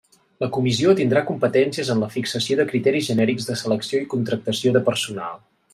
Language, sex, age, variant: Catalan, male, 40-49, Central